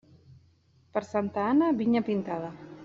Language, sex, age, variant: Catalan, female, 40-49, Central